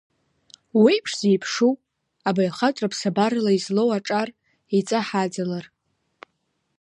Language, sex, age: Abkhazian, female, under 19